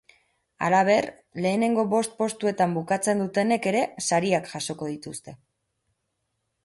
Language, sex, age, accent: Basque, female, 30-39, Erdialdekoa edo Nafarra (Gipuzkoa, Nafarroa)